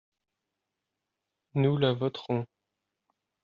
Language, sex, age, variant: French, male, 19-29, Français de métropole